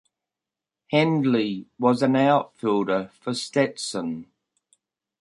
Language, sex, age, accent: English, male, 70-79, Australian English